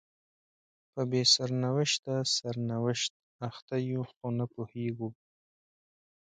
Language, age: Pashto, 19-29